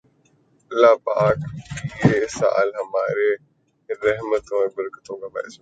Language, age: Urdu, 19-29